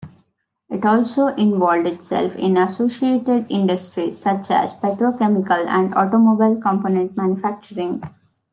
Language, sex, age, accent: English, female, 19-29, India and South Asia (India, Pakistan, Sri Lanka)